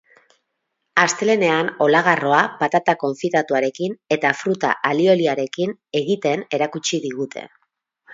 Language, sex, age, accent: Basque, female, 30-39, Mendebalekoa (Araba, Bizkaia, Gipuzkoako mendebaleko herri batzuk)